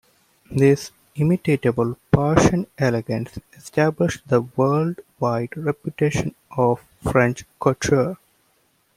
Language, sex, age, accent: English, male, 19-29, United States English